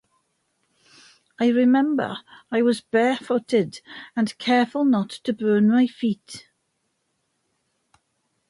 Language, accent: English, Welsh English